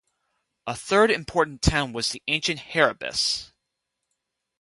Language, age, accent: English, 19-29, United States English